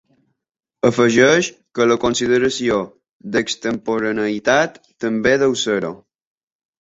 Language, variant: Catalan, Balear